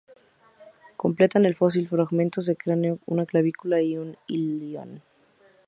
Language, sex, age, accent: Spanish, female, 19-29, México